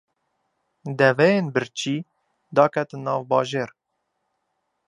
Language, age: Kurdish, 19-29